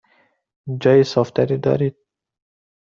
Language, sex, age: Persian, male, 19-29